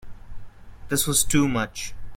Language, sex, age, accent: English, male, 19-29, India and South Asia (India, Pakistan, Sri Lanka)